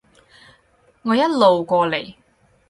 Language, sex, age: Cantonese, female, 19-29